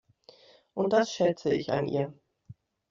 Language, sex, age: German, female, 30-39